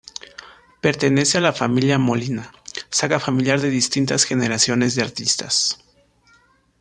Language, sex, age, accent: Spanish, male, 19-29, México